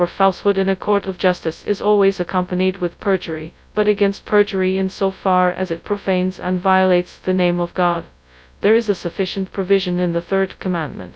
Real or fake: fake